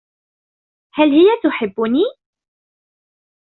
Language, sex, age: Arabic, female, 19-29